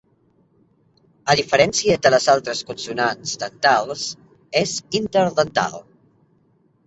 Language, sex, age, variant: Catalan, male, under 19, Central